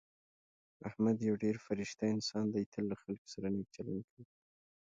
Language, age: Pashto, 19-29